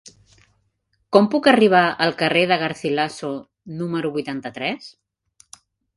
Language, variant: Catalan, Central